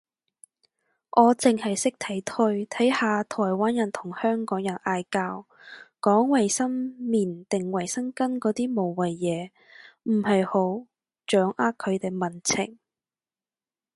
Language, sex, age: Cantonese, female, 19-29